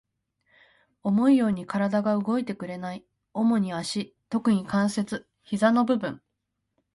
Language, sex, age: Japanese, female, under 19